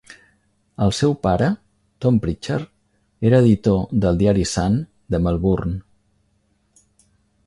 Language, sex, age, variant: Catalan, male, 50-59, Central